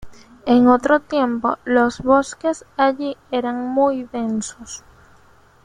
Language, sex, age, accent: Spanish, female, under 19, Caribe: Cuba, Venezuela, Puerto Rico, República Dominicana, Panamá, Colombia caribeña, México caribeño, Costa del golfo de México